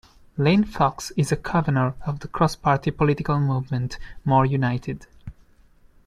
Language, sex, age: English, male, 30-39